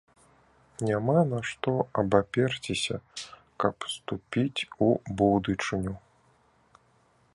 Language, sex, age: Belarusian, male, 30-39